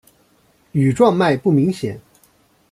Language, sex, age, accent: Chinese, male, 19-29, 出生地：江苏省